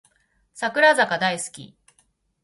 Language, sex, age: Japanese, female, 40-49